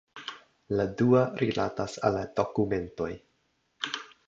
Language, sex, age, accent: Esperanto, male, 19-29, Internacia